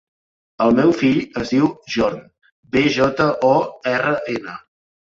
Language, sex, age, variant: Catalan, male, 19-29, Central